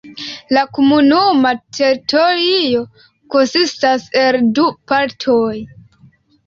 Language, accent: Esperanto, Internacia